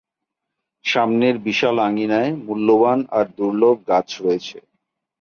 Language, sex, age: Bengali, male, 40-49